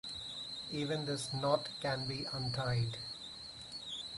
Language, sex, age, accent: English, male, 30-39, India and South Asia (India, Pakistan, Sri Lanka)